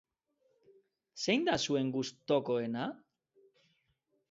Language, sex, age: Basque, male, 30-39